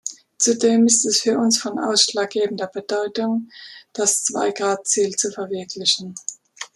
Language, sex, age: German, female, 50-59